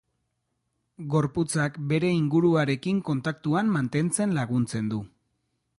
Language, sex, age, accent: Basque, male, 30-39, Erdialdekoa edo Nafarra (Gipuzkoa, Nafarroa)